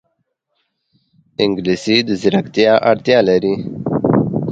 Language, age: Pashto, under 19